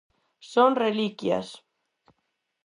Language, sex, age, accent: Galician, female, under 19, Neofalante